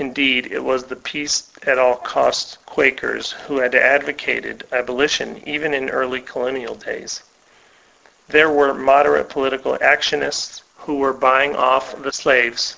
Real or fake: real